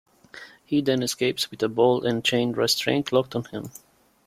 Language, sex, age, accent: English, male, 30-39, United States English